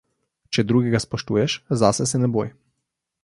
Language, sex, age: Slovenian, male, 19-29